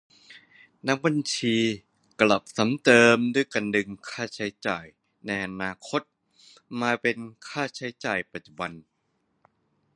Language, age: Thai, 30-39